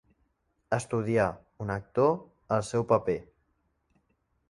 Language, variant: Catalan, Central